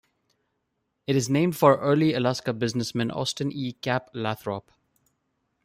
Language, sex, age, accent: English, male, 30-39, India and South Asia (India, Pakistan, Sri Lanka)